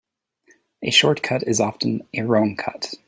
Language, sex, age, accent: English, male, 30-39, United States English